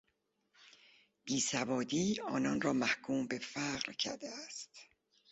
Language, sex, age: Persian, female, 60-69